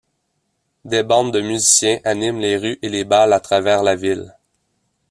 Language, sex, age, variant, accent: French, male, 19-29, Français d'Amérique du Nord, Français du Canada